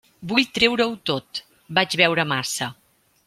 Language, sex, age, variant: Catalan, female, 40-49, Central